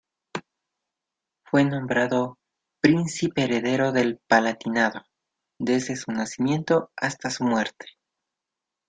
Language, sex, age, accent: Spanish, male, 19-29, Andino-Pacífico: Colombia, Perú, Ecuador, oeste de Bolivia y Venezuela andina